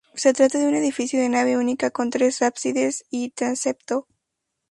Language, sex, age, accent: Spanish, female, under 19, México